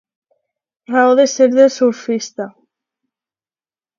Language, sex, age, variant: Catalan, female, under 19, Alacantí